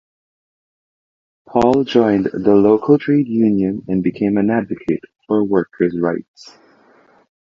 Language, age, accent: English, 30-39, Filipino